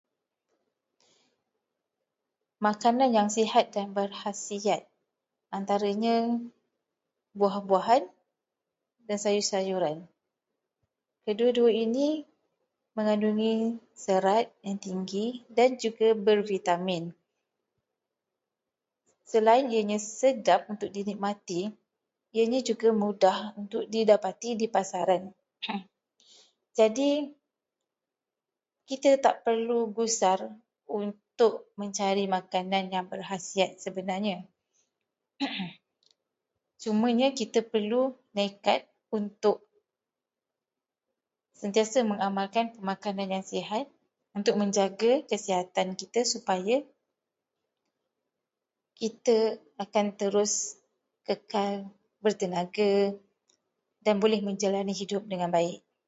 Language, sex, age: Malay, female, 30-39